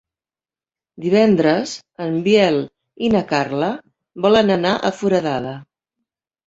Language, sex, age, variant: Catalan, female, 50-59, Central